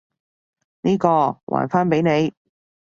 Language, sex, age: Cantonese, female, 19-29